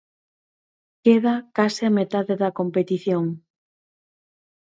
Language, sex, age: Galician, female, 40-49